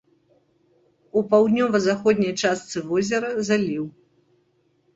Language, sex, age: Belarusian, female, 50-59